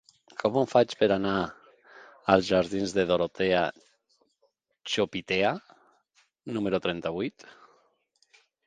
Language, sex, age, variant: Catalan, male, 50-59, Nord-Occidental